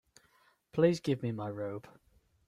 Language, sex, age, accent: English, male, 30-39, England English